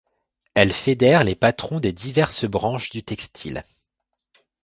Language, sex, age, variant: French, male, 19-29, Français de métropole